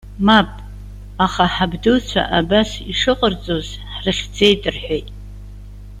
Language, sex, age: Abkhazian, female, 70-79